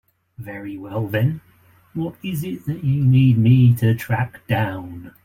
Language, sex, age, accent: English, male, 30-39, England English